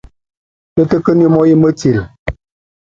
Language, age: Tunen, 40-49